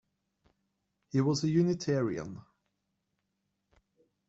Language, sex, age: English, male, 30-39